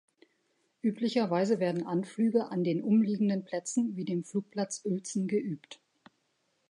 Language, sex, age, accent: German, female, 50-59, Deutschland Deutsch